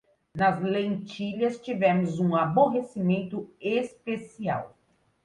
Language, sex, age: Portuguese, female, 50-59